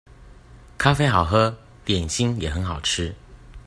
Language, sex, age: Chinese, male, 19-29